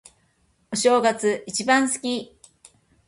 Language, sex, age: Japanese, female, 50-59